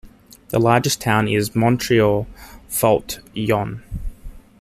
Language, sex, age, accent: English, male, 19-29, Australian English